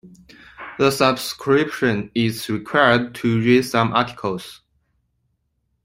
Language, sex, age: English, male, 19-29